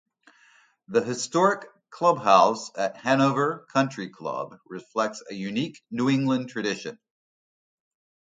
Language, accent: English, United States English